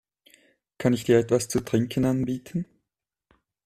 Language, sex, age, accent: German, male, 30-39, Schweizerdeutsch